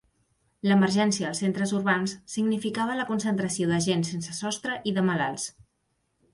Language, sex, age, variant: Catalan, female, 19-29, Central